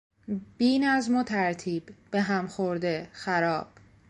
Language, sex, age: Persian, female, 19-29